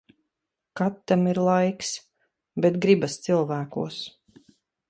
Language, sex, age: Latvian, female, 40-49